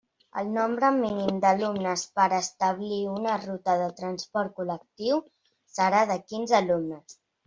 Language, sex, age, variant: Catalan, female, 40-49, Central